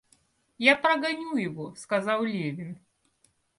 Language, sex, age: Russian, female, 40-49